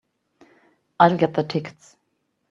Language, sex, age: English, female, 50-59